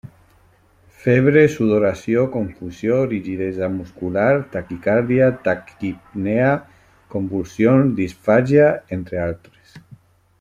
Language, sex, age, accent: Catalan, male, 40-49, valencià